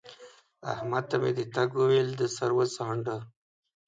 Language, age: Pashto, 30-39